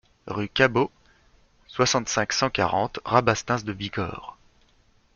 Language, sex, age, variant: French, male, 40-49, Français de métropole